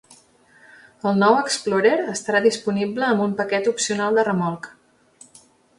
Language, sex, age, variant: Catalan, female, 40-49, Central